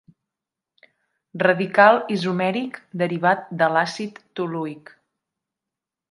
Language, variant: Catalan, Central